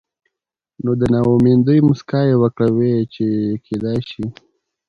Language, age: Pashto, under 19